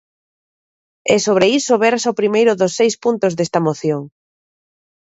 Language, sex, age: Galician, female, 30-39